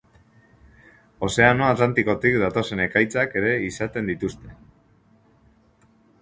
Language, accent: Basque, Mendebalekoa (Araba, Bizkaia, Gipuzkoako mendebaleko herri batzuk)